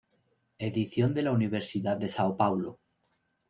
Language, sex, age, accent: Spanish, male, 30-39, España: Centro-Sur peninsular (Madrid, Toledo, Castilla-La Mancha)